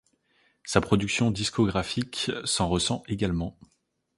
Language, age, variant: French, 19-29, Français de métropole